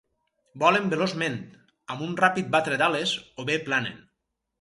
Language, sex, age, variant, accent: Catalan, male, 50-59, Valencià meridional, valencià